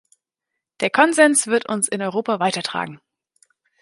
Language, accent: German, Deutschland Deutsch